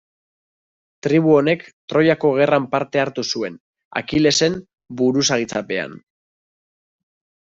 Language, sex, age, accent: Basque, male, 19-29, Mendebalekoa (Araba, Bizkaia, Gipuzkoako mendebaleko herri batzuk)